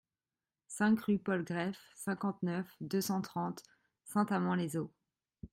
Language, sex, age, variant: French, female, 19-29, Français de métropole